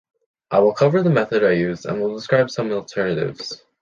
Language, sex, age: English, male, under 19